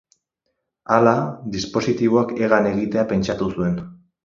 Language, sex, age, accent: Basque, male, 19-29, Erdialdekoa edo Nafarra (Gipuzkoa, Nafarroa)